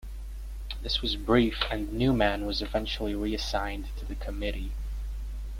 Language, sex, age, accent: English, male, under 19, Canadian English